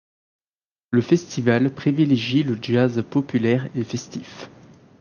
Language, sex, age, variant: French, male, 19-29, Français de métropole